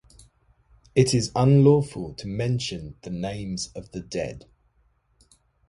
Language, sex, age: English, male, 40-49